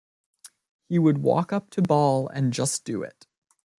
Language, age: English, 19-29